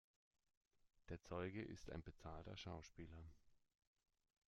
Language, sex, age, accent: German, male, 30-39, Deutschland Deutsch